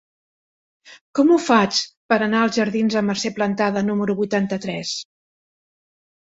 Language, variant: Catalan, Central